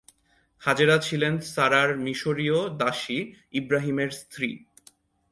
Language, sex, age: Bengali, male, 19-29